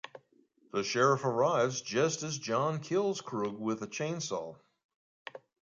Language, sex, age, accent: English, male, 70-79, United States English